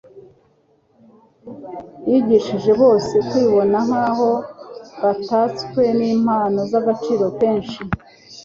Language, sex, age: Kinyarwanda, male, 19-29